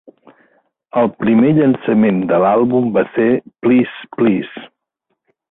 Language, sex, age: Catalan, male, 50-59